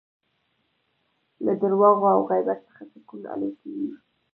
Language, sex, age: Pashto, female, 19-29